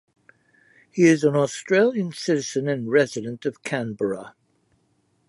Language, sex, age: English, male, 70-79